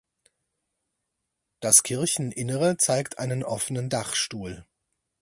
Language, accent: German, Deutschland Deutsch